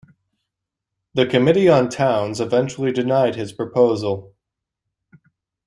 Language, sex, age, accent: English, male, 19-29, United States English